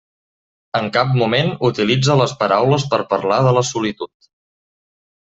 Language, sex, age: Catalan, male, 40-49